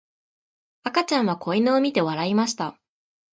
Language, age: Japanese, 19-29